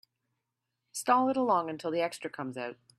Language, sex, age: English, female, 40-49